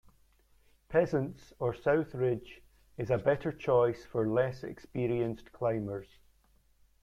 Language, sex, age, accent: English, male, 40-49, Scottish English